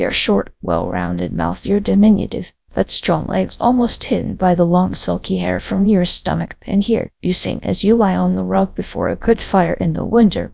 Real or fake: fake